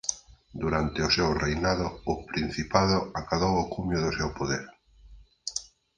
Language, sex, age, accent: Galician, male, 40-49, Oriental (común en zona oriental)